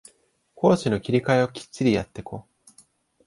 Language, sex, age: Japanese, male, 19-29